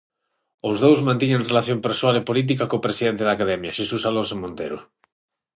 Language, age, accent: Galician, 30-39, Central (gheada); Normativo (estándar); Neofalante